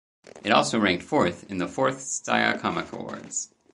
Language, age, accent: English, 30-39, United States English